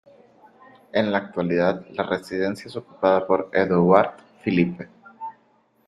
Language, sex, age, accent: Spanish, male, 19-29, América central